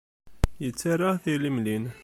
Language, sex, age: Kabyle, male, 30-39